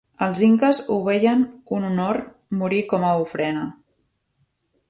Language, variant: Catalan, Central